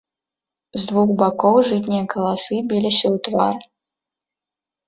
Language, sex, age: Belarusian, female, 19-29